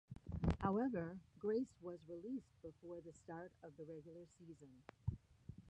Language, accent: English, United States English